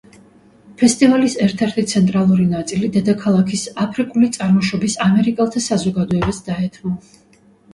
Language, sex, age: Georgian, female, 50-59